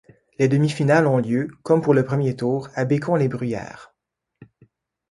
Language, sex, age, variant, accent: French, male, 40-49, Français d'Amérique du Nord, Français du Canada